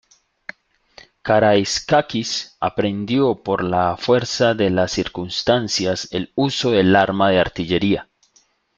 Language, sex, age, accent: Spanish, male, 30-39, Andino-Pacífico: Colombia, Perú, Ecuador, oeste de Bolivia y Venezuela andina